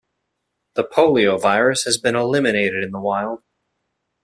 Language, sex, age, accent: English, male, 19-29, United States English